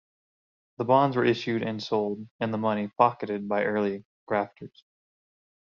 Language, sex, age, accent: English, male, 30-39, United States English